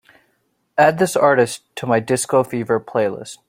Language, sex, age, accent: English, male, 19-29, United States English